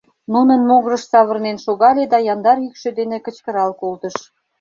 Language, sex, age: Mari, female, 50-59